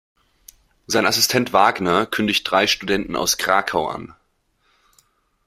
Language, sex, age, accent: German, male, 19-29, Deutschland Deutsch